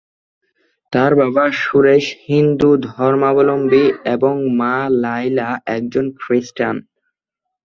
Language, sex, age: Bengali, male, 19-29